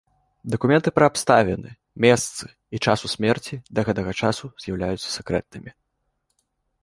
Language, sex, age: Belarusian, male, under 19